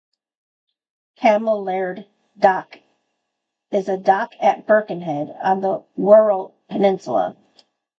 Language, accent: English, United States English